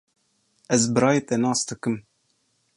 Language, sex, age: Kurdish, male, 30-39